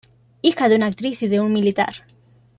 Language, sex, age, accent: Spanish, female, 19-29, España: Centro-Sur peninsular (Madrid, Toledo, Castilla-La Mancha)